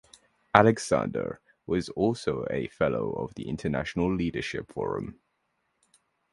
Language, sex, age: English, male, 19-29